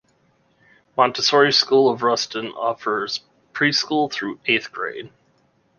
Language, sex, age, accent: English, male, 30-39, United States English